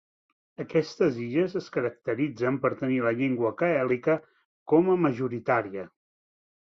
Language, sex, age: Catalan, male, 40-49